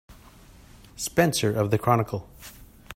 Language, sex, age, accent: English, male, 50-59, Canadian English